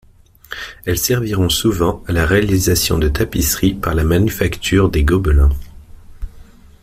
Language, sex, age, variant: French, male, 30-39, Français de métropole